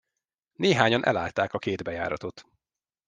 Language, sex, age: Hungarian, male, 30-39